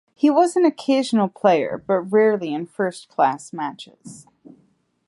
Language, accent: English, United States English